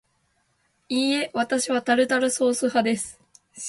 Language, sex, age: Japanese, female, 19-29